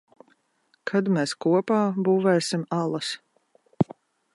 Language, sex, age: Latvian, female, 30-39